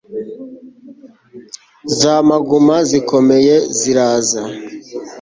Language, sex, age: Kinyarwanda, male, 19-29